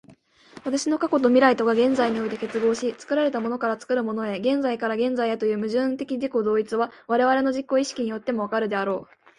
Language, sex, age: Japanese, female, 19-29